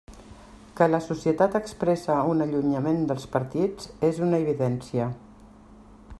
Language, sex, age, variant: Catalan, female, 60-69, Central